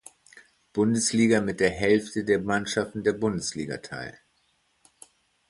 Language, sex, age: German, male, 40-49